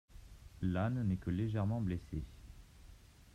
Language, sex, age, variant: French, male, 19-29, Français de métropole